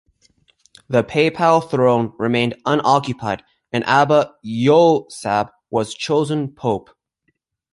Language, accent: English, United States English